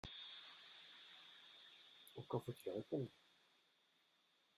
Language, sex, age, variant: French, male, 30-39, Français de métropole